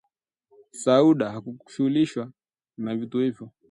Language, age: Swahili, 19-29